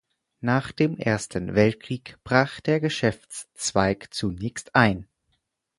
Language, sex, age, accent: German, male, under 19, Deutschland Deutsch